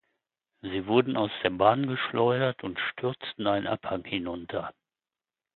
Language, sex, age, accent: German, male, 60-69, Deutschland Deutsch